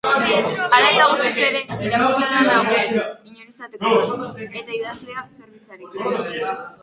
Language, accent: Basque, Erdialdekoa edo Nafarra (Gipuzkoa, Nafarroa)